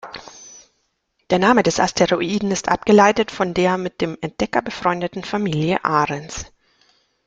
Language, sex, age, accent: German, female, 40-49, Deutschland Deutsch